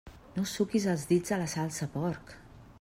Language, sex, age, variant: Catalan, female, 40-49, Central